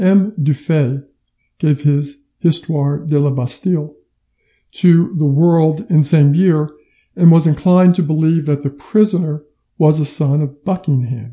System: none